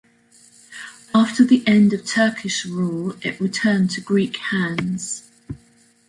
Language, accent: English, England English